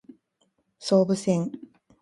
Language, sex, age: Japanese, female, 40-49